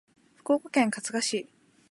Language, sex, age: Japanese, female, 19-29